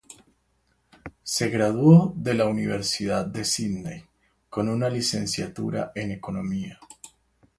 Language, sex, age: Spanish, male, 19-29